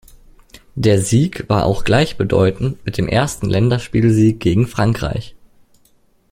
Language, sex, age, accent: German, male, under 19, Deutschland Deutsch